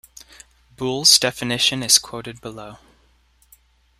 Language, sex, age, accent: English, male, 19-29, United States English